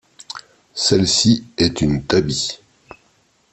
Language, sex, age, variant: French, male, 50-59, Français de métropole